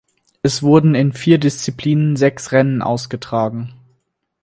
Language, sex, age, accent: German, male, 19-29, Deutschland Deutsch